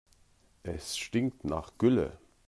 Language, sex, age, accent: German, male, 50-59, Deutschland Deutsch